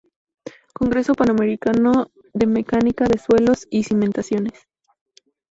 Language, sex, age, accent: Spanish, female, 19-29, México